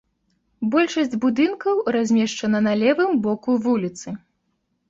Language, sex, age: Belarusian, female, 19-29